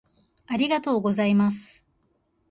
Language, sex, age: Japanese, female, 30-39